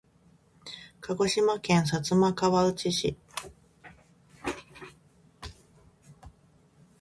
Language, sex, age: Japanese, female, 40-49